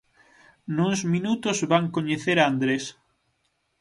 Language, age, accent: Galician, 19-29, Normativo (estándar)